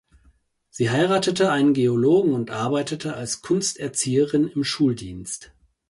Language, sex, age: German, male, 30-39